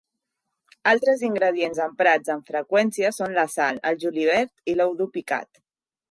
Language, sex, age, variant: Catalan, female, 30-39, Central